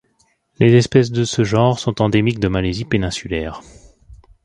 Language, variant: French, Français de métropole